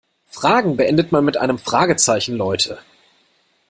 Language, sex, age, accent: German, male, 19-29, Deutschland Deutsch